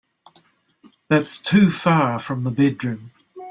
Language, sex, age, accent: English, male, 60-69, New Zealand English